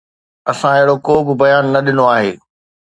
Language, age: Sindhi, 40-49